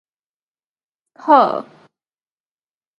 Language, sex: Min Nan Chinese, female